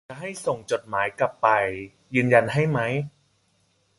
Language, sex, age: Thai, male, 19-29